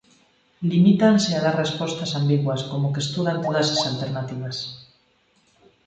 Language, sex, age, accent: Galician, female, 40-49, Normativo (estándar)